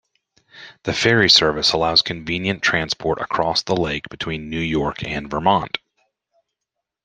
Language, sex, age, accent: English, male, 40-49, United States English